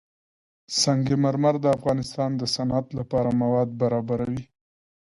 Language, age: Pashto, 19-29